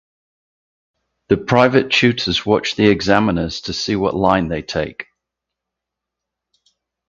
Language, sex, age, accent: English, male, 50-59, England English